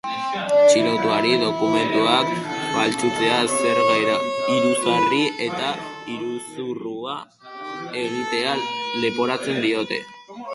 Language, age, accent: Basque, under 19, Erdialdekoa edo Nafarra (Gipuzkoa, Nafarroa)